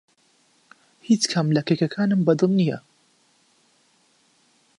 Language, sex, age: Central Kurdish, male, 19-29